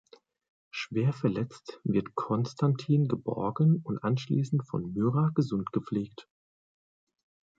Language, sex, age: German, male, 30-39